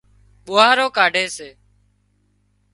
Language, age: Wadiyara Koli, 30-39